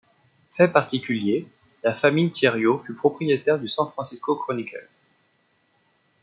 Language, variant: French, Français de métropole